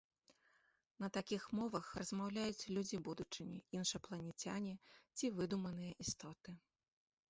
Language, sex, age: Belarusian, female, 40-49